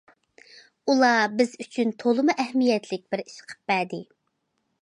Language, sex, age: Uyghur, female, 19-29